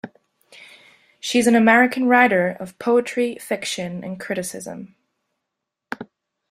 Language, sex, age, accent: English, female, 19-29, United States English